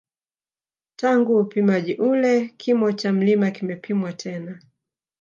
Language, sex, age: Swahili, female, 50-59